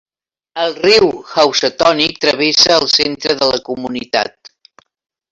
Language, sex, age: Catalan, female, 70-79